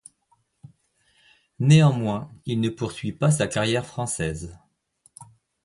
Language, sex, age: French, male, 50-59